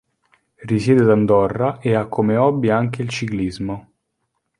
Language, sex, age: Italian, male, 19-29